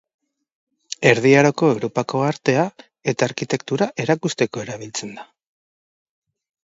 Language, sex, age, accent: Basque, male, 30-39, Mendebalekoa (Araba, Bizkaia, Gipuzkoako mendebaleko herri batzuk)